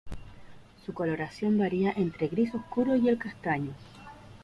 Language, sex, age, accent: Spanish, female, 40-49, Chileno: Chile, Cuyo